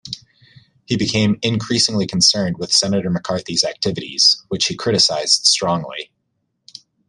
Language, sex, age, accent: English, male, 30-39, United States English